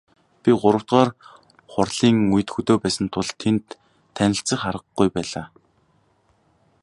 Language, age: Mongolian, 19-29